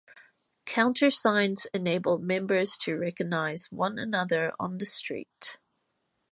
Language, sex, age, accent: English, female, 30-39, New Zealand English